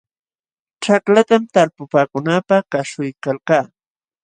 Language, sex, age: Jauja Wanca Quechua, female, 70-79